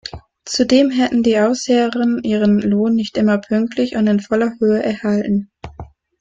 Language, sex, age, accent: German, female, 19-29, Deutschland Deutsch